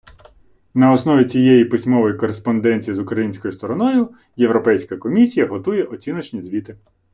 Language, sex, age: Ukrainian, male, 30-39